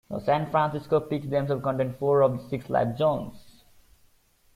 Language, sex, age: English, male, 19-29